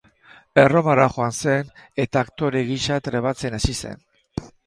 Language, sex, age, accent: Basque, male, 60-69, Erdialdekoa edo Nafarra (Gipuzkoa, Nafarroa)